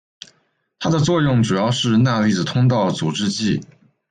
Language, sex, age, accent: Chinese, male, 19-29, 出生地：山东省